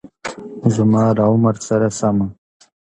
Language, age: Pashto, 30-39